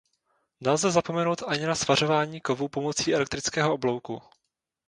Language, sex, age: Czech, male, 19-29